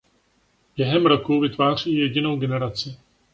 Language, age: Czech, 40-49